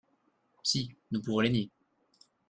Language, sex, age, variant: French, male, 19-29, Français de métropole